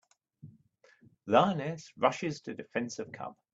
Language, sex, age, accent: English, male, 60-69, England English